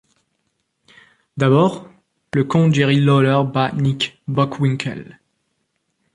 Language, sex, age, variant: French, male, 19-29, Français du nord de l'Afrique